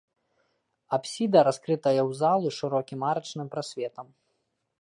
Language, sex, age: Belarusian, male, 30-39